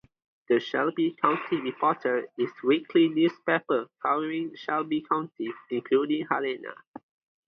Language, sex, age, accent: English, male, 19-29, Malaysian English